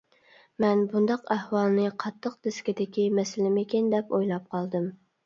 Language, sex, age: Uyghur, female, 19-29